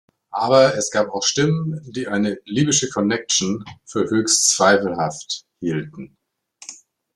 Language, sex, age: German, male, 50-59